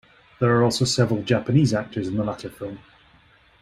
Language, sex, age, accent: English, male, 40-49, Scottish English